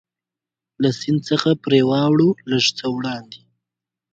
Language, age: Pashto, 19-29